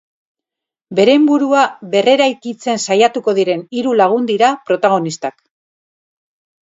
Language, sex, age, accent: Basque, female, 50-59, Mendebalekoa (Araba, Bizkaia, Gipuzkoako mendebaleko herri batzuk)